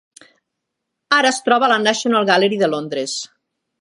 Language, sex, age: Catalan, female, 50-59